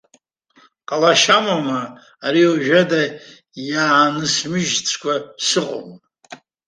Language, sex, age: Abkhazian, male, 80-89